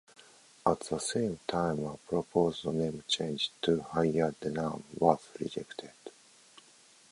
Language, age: English, 50-59